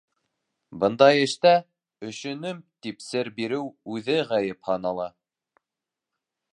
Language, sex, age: Bashkir, male, 19-29